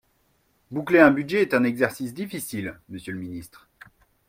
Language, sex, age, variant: French, male, 30-39, Français de métropole